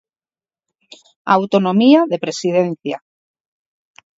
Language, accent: Galician, Normativo (estándar)